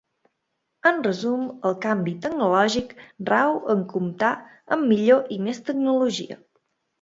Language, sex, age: Catalan, female, 19-29